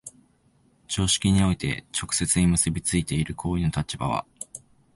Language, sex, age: Japanese, male, 19-29